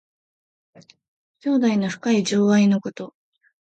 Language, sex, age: Japanese, female, 19-29